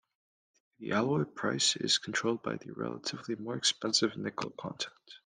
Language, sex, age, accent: English, male, under 19, Canadian English